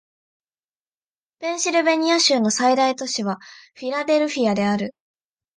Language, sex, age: Japanese, female, 19-29